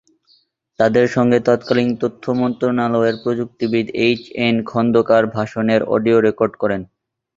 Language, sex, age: Bengali, male, under 19